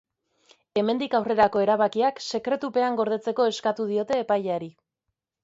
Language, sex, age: Basque, female, 30-39